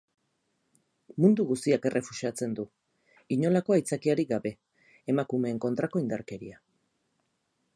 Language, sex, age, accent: Basque, female, 40-49, Erdialdekoa edo Nafarra (Gipuzkoa, Nafarroa)